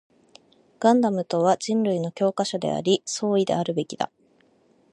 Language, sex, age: Japanese, female, 19-29